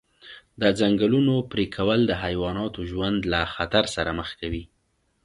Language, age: Pashto, 19-29